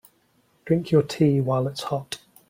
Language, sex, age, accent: English, male, 30-39, England English